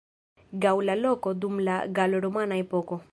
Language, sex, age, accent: Esperanto, female, under 19, Internacia